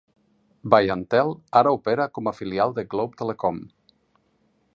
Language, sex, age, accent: Catalan, male, 50-59, valencià